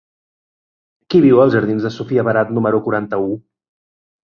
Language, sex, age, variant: Catalan, male, 30-39, Central